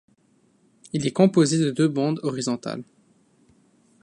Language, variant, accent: French, Français d'Europe, Français de Belgique